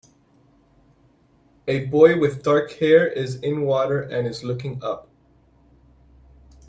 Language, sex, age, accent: English, male, 30-39, United States English